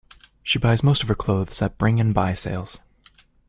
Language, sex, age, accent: English, male, 19-29, Canadian English